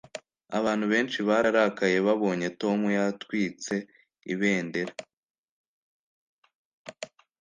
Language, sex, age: Kinyarwanda, male, under 19